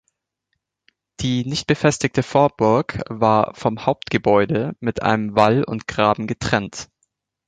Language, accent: German, Deutschland Deutsch